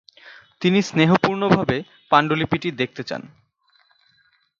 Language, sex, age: Bengali, male, 19-29